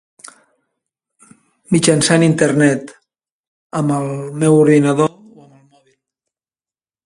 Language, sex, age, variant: Catalan, male, 60-69, Central